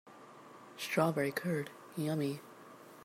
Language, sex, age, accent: English, male, under 19, United States English